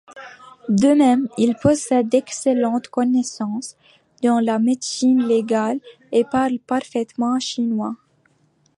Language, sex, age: French, female, 19-29